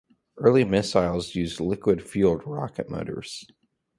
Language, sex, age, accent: English, male, under 19, United States English